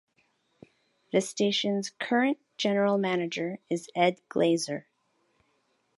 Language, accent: English, United States English